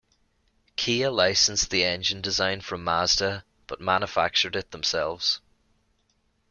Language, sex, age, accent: English, male, 30-39, Irish English